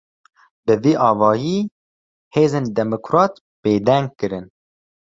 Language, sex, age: Kurdish, male, 19-29